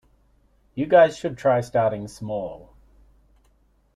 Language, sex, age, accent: English, male, 40-49, Australian English